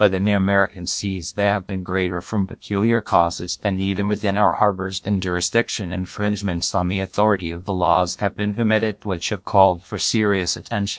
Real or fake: fake